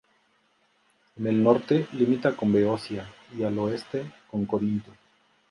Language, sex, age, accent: Spanish, male, 40-49, México